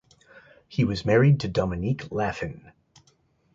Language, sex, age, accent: English, male, 50-59, United States English